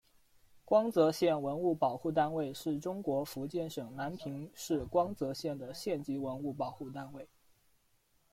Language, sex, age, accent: Chinese, male, 19-29, 出生地：四川省